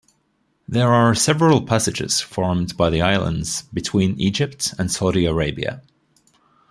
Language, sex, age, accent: English, male, 30-39, United States English